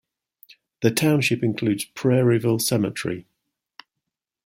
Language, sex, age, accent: English, male, 50-59, England English